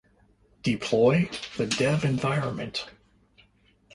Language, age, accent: English, 60-69, Canadian English